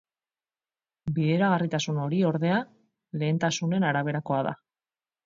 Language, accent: Basque, Erdialdekoa edo Nafarra (Gipuzkoa, Nafarroa)